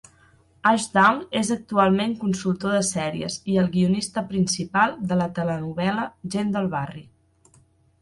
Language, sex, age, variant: Catalan, female, 30-39, Central